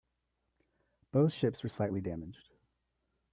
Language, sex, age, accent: English, male, 30-39, United States English